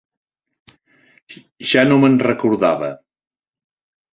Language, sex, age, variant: Catalan, male, 60-69, Central